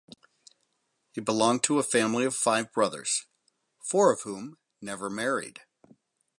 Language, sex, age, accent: English, male, 50-59, United States English